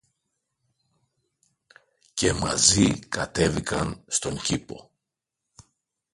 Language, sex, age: Greek, male, 60-69